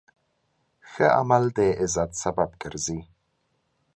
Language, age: Pashto, 19-29